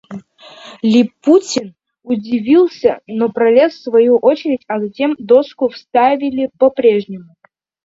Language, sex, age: Russian, female, 19-29